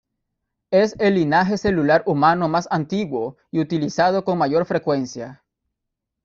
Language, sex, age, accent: Spanish, male, 19-29, América central